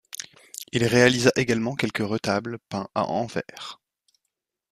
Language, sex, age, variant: French, male, 19-29, Français de métropole